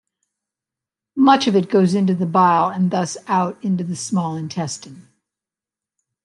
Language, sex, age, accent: English, female, 70-79, United States English